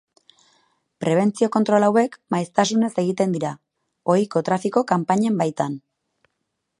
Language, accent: Basque, Erdialdekoa edo Nafarra (Gipuzkoa, Nafarroa)